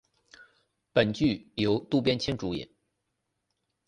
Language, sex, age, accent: Chinese, male, 19-29, 出生地：山东省